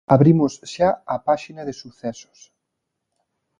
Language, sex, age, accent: Galician, male, 19-29, Atlántico (seseo e gheada)